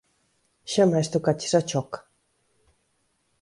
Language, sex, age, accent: Galician, female, 19-29, Central (gheada)